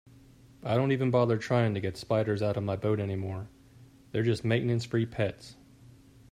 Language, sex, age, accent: English, male, 30-39, United States English